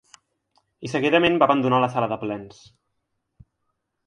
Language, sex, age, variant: Catalan, male, 19-29, Central